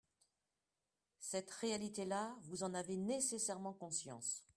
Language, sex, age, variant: French, female, 60-69, Français de métropole